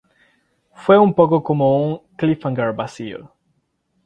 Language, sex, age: Spanish, female, 19-29